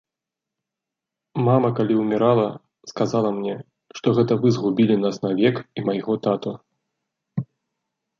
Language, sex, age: Belarusian, male, 30-39